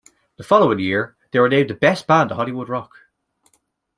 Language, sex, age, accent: English, male, 19-29, Irish English